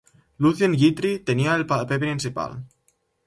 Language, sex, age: Catalan, male, under 19